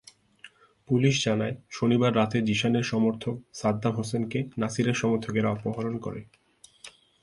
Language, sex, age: Bengali, male, 19-29